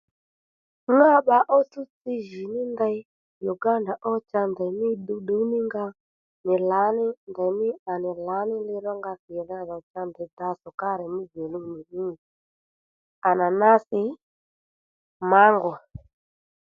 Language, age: Lendu, 19-29